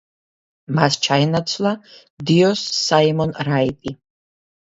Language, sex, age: Georgian, female, 40-49